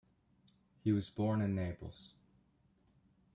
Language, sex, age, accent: English, male, 19-29, United States English